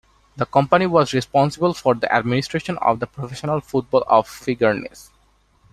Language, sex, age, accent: English, male, 19-29, India and South Asia (India, Pakistan, Sri Lanka)